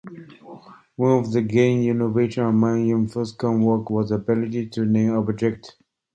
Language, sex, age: English, male, 30-39